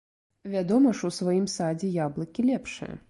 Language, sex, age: Belarusian, female, 30-39